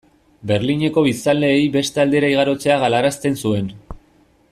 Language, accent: Basque, Erdialdekoa edo Nafarra (Gipuzkoa, Nafarroa)